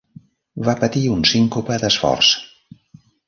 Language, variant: Catalan, Central